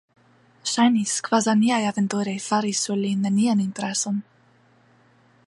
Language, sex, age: Esperanto, female, 19-29